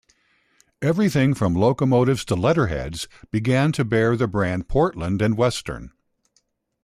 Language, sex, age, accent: English, male, 60-69, United States English